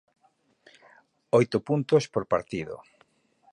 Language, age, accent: Galician, 50-59, Central (gheada)